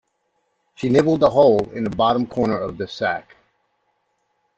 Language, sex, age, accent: English, male, 60-69, United States English